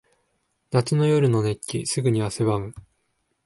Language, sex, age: Japanese, male, 19-29